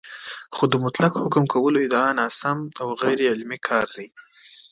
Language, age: Pashto, 19-29